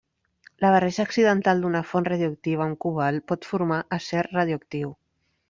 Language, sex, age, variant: Catalan, female, 40-49, Central